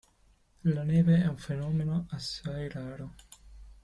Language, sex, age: Italian, male, 19-29